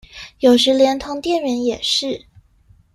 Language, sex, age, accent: Chinese, female, 19-29, 出生地：臺北市